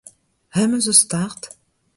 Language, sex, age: Breton, female, 50-59